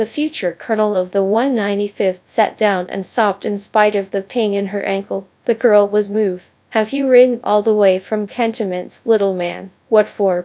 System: TTS, GradTTS